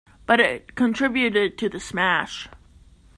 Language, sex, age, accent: English, female, 30-39, United States English